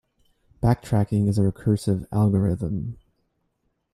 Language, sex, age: English, male, 30-39